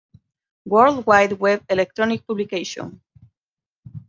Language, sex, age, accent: Spanish, female, 40-49, España: Norte peninsular (Asturias, Castilla y León, Cantabria, País Vasco, Navarra, Aragón, La Rioja, Guadalajara, Cuenca)